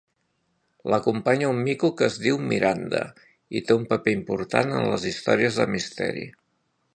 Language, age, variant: Catalan, 60-69, Central